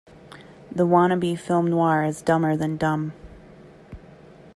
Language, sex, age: English, female, 30-39